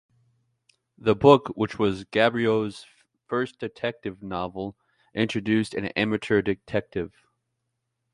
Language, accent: English, United States English